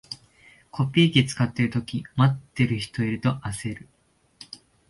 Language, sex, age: Japanese, male, 19-29